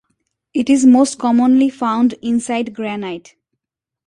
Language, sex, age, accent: English, female, 19-29, United States English